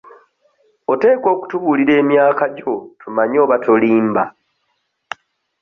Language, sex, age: Ganda, male, 30-39